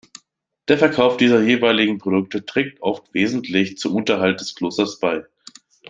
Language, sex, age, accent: German, male, 19-29, Deutschland Deutsch